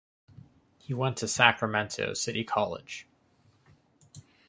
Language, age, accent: English, 19-29, United States English